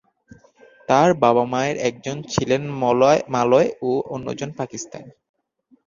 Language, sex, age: Bengali, male, under 19